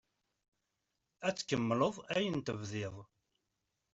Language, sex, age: Kabyle, male, 40-49